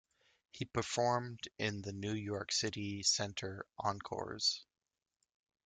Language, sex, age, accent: English, male, 30-39, United States English